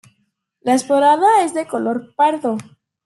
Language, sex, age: Spanish, female, 40-49